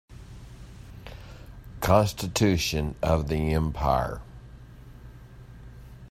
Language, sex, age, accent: English, male, 50-59, United States English